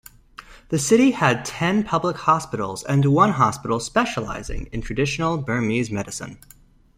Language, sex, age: English, male, 19-29